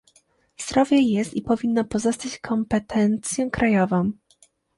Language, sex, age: Polish, female, 19-29